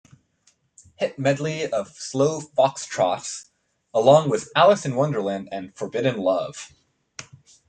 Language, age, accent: English, 19-29, United States English